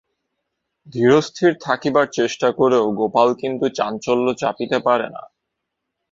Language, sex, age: Bengali, male, 19-29